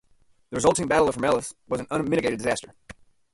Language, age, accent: English, 30-39, United States English